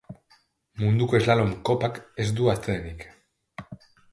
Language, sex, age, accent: Basque, male, 30-39, Mendebalekoa (Araba, Bizkaia, Gipuzkoako mendebaleko herri batzuk)